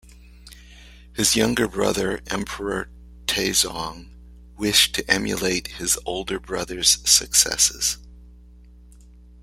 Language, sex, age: English, male, 50-59